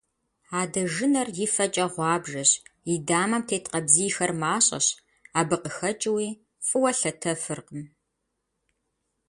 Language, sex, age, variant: Kabardian, female, 30-39, Адыгэбзэ (Къэбэрдей, Кирил, псоми зэдай)